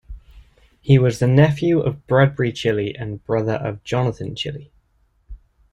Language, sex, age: English, male, 30-39